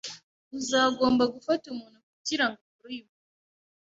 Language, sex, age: Kinyarwanda, female, 19-29